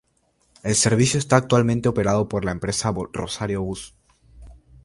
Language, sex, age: Spanish, male, 19-29